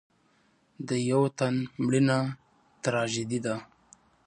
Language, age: Pashto, 19-29